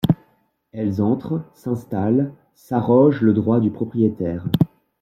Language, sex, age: French, male, 19-29